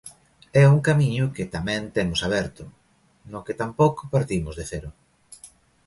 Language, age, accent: Galician, 40-49, Normativo (estándar)